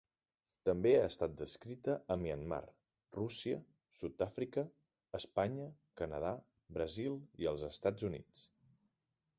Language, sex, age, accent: Catalan, male, 30-39, central; nord-occidental; septentrional